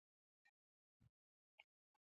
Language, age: English, 19-29